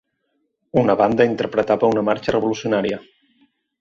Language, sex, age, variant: Catalan, male, 30-39, Central